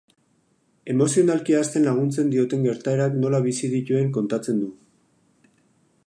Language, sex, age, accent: Basque, male, 40-49, Erdialdekoa edo Nafarra (Gipuzkoa, Nafarroa)